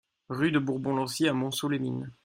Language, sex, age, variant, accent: French, male, 19-29, Français d'Europe, Français de Belgique